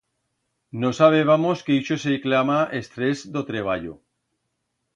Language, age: Aragonese, 50-59